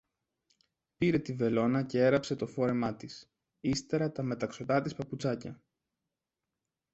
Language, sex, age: Greek, male, 19-29